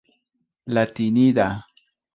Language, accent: Esperanto, Internacia